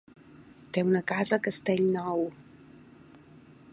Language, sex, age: Catalan, female, 40-49